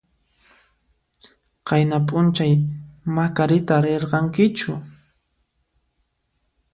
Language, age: Puno Quechua, 19-29